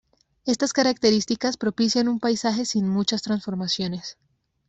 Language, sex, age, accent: Spanish, female, 19-29, Caribe: Cuba, Venezuela, Puerto Rico, República Dominicana, Panamá, Colombia caribeña, México caribeño, Costa del golfo de México